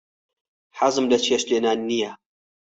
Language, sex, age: Central Kurdish, male, 30-39